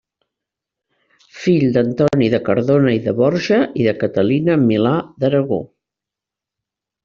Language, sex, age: Catalan, female, 70-79